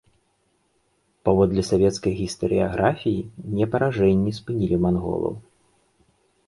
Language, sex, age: Belarusian, male, 30-39